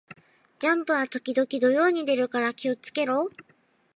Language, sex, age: Japanese, female, 19-29